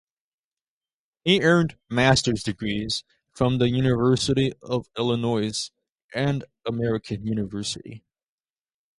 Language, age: English, under 19